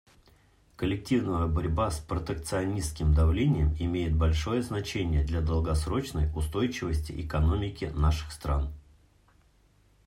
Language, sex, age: Russian, male, 40-49